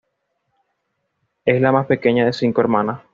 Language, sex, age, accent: Spanish, male, 19-29, Caribe: Cuba, Venezuela, Puerto Rico, República Dominicana, Panamá, Colombia caribeña, México caribeño, Costa del golfo de México